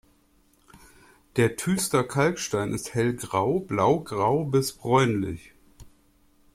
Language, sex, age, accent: German, male, 30-39, Deutschland Deutsch